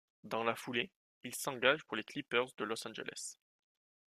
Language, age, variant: French, 19-29, Français de métropole